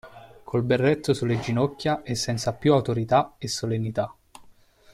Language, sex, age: Italian, male, 19-29